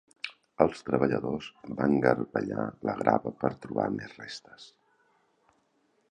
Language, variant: Catalan, Nord-Occidental